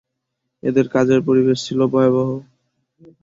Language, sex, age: Bengali, male, 19-29